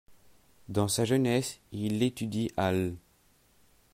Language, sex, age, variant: French, male, under 19, Français de métropole